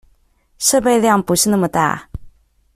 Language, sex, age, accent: Chinese, female, 19-29, 出生地：臺北市